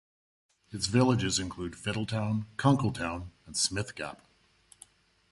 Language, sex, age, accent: English, male, 40-49, Canadian English